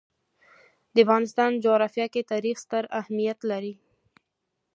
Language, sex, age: Pashto, female, 19-29